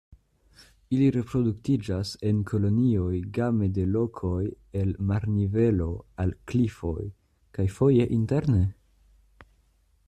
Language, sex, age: Esperanto, male, 19-29